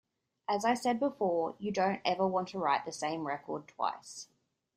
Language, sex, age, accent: English, female, 19-29, Australian English